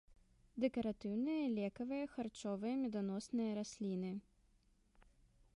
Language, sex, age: Belarusian, female, 19-29